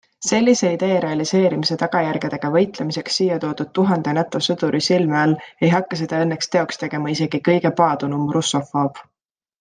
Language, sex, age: Estonian, female, 19-29